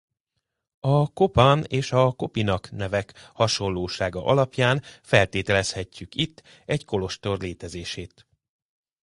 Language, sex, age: Hungarian, male, 40-49